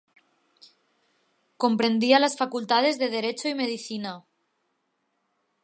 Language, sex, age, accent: Spanish, female, 19-29, España: Norte peninsular (Asturias, Castilla y León, Cantabria, País Vasco, Navarra, Aragón, La Rioja, Guadalajara, Cuenca)